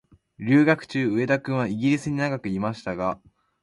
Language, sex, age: Japanese, male, 19-29